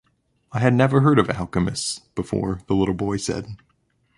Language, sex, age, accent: English, male, 19-29, United States English